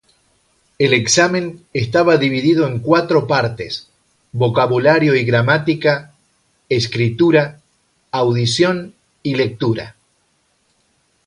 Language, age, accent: Spanish, 50-59, Rioplatense: Argentina, Uruguay, este de Bolivia, Paraguay